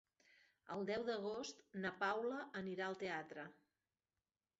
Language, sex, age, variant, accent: Catalan, female, 50-59, Central, central